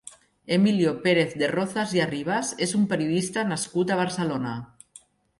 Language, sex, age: Catalan, female, 50-59